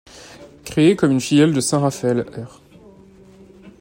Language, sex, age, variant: French, male, 19-29, Français de métropole